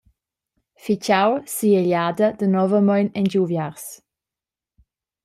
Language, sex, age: Romansh, female, 19-29